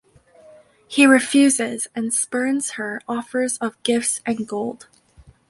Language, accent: English, Canadian English